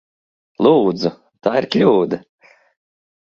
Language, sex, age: Latvian, male, 30-39